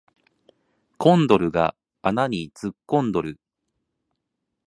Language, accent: Japanese, 関西弁